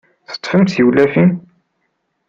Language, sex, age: Kabyle, male, 19-29